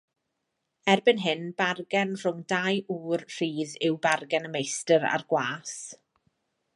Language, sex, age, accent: Welsh, female, 30-39, Y Deyrnas Unedig Cymraeg